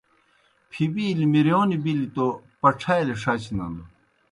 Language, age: Kohistani Shina, 60-69